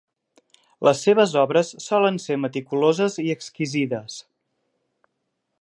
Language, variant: Catalan, Central